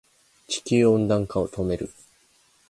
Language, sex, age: Japanese, male, 19-29